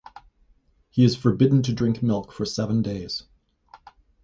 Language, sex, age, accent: English, male, 50-59, Canadian English